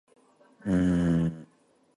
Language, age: English, 19-29